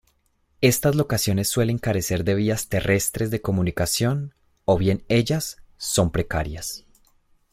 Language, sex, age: Spanish, male, 19-29